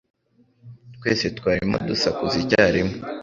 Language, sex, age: Kinyarwanda, male, under 19